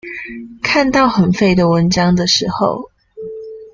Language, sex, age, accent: Chinese, female, 19-29, 出生地：高雄市